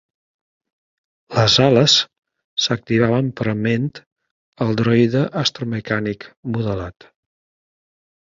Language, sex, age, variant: Catalan, male, 60-69, Central